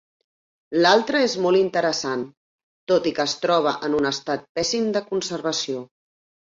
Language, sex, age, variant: Catalan, female, 50-59, Central